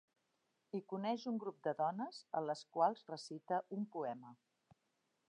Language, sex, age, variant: Catalan, female, 60-69, Central